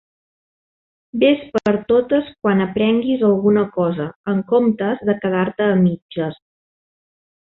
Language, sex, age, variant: Catalan, female, 40-49, Central